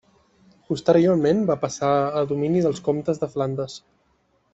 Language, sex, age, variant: Catalan, male, 30-39, Central